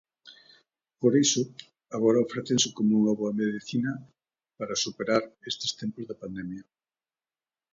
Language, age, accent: Galician, 50-59, Central (gheada)